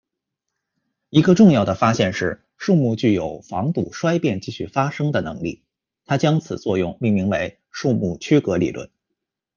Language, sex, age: Chinese, male, 19-29